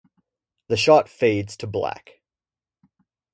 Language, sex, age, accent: English, male, 19-29, United States English